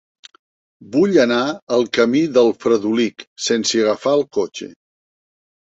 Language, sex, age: Catalan, male, 50-59